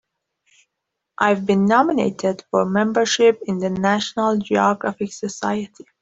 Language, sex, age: English, female, 19-29